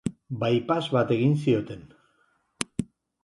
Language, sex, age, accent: Basque, male, 50-59, Erdialdekoa edo Nafarra (Gipuzkoa, Nafarroa)